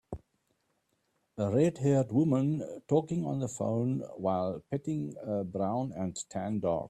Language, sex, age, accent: English, male, 60-69, Southern African (South Africa, Zimbabwe, Namibia)